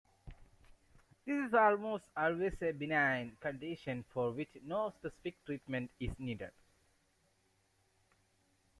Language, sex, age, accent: English, male, 19-29, India and South Asia (India, Pakistan, Sri Lanka)